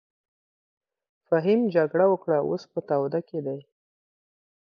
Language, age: Pashto, 19-29